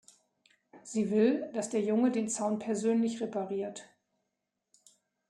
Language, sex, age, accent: German, female, 60-69, Deutschland Deutsch